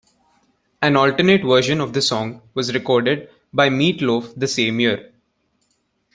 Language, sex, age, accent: English, male, under 19, India and South Asia (India, Pakistan, Sri Lanka)